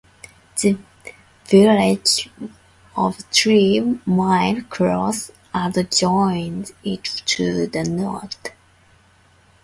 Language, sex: English, female